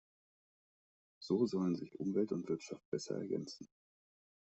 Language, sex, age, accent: German, male, 30-39, Deutschland Deutsch